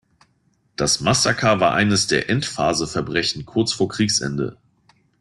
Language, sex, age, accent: German, male, 40-49, Deutschland Deutsch